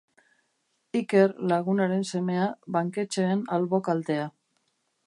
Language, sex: Basque, female